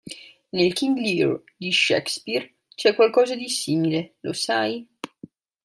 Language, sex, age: Italian, female, 19-29